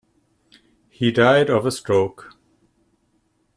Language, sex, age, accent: English, male, 50-59, Canadian English